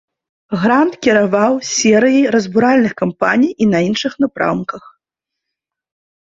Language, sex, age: Belarusian, female, 30-39